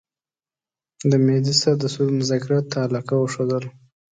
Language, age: Pashto, 19-29